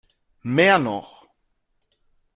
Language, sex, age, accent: German, male, 19-29, Deutschland Deutsch